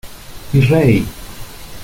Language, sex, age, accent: Spanish, male, 50-59, Rioplatense: Argentina, Uruguay, este de Bolivia, Paraguay